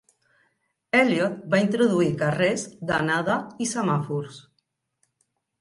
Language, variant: Catalan, Central